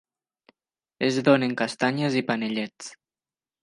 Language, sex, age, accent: Catalan, male, 19-29, valencià